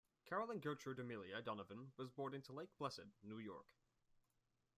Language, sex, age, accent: English, male, 19-29, England English